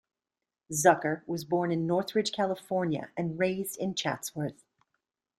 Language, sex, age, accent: English, female, 40-49, United States English